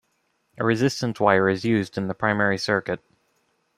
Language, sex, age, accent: English, male, 19-29, United States English